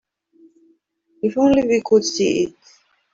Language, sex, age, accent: English, female, 50-59, Australian English